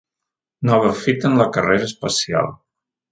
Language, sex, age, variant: Catalan, male, 30-39, Central